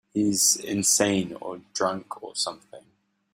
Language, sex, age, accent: English, male, 19-29, England English